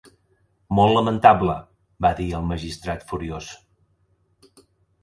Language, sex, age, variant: Catalan, male, 30-39, Central